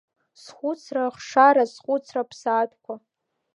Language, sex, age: Abkhazian, female, 19-29